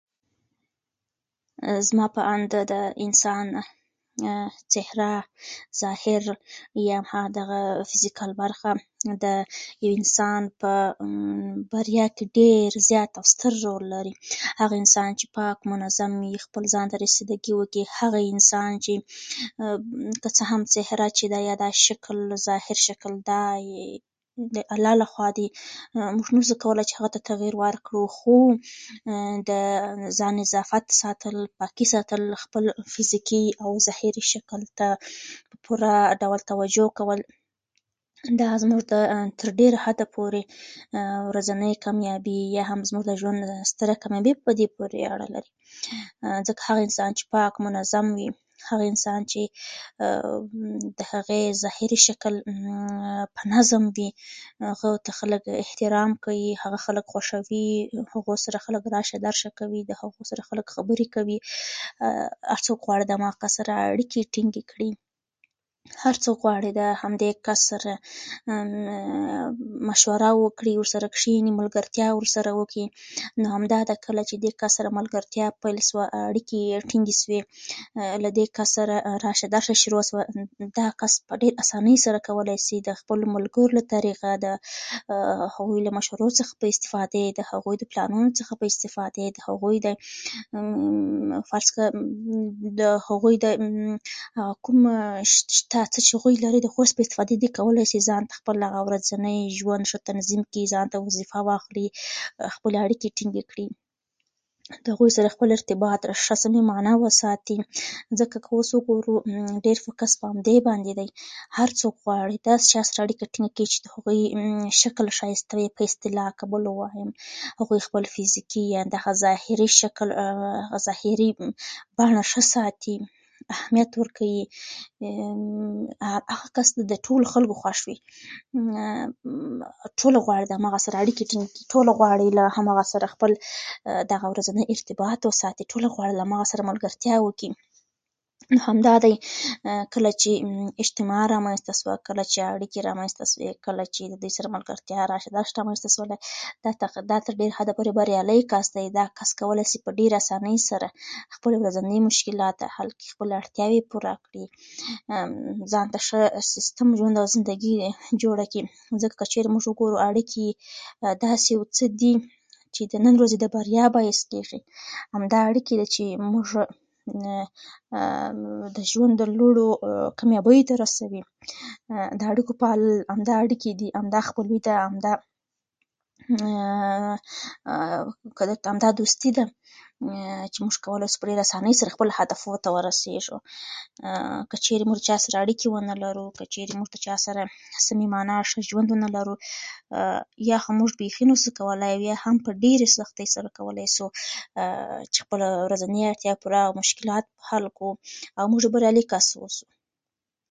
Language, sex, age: Pashto, female, 19-29